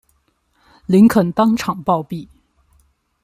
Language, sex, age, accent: Chinese, female, 19-29, 出生地：江西省